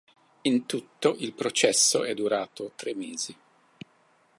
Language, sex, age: Italian, male, 50-59